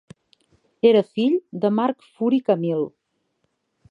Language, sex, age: Catalan, female, 40-49